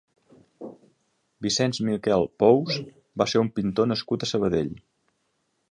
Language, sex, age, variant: Catalan, male, 50-59, Central